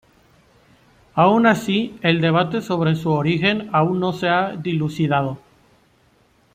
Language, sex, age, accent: Spanish, male, 19-29, México